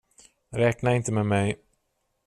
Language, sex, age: Swedish, male, 30-39